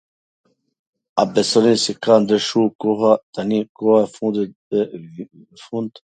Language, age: Gheg Albanian, 50-59